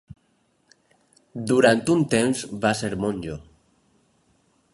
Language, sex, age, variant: Catalan, male, 30-39, Alacantí